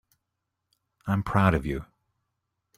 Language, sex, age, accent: English, male, 40-49, Canadian English